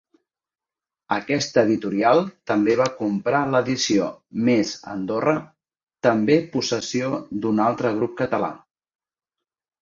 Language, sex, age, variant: Catalan, male, 30-39, Central